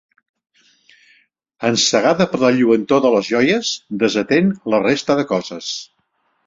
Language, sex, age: Catalan, male, 70-79